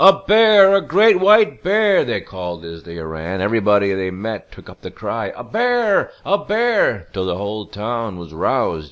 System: none